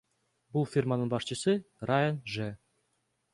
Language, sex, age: Kyrgyz, male, 19-29